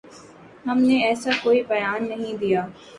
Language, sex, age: Urdu, female, 19-29